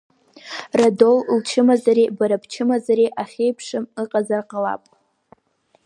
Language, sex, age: Abkhazian, female, under 19